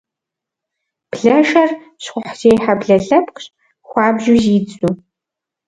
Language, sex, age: Kabardian, female, 19-29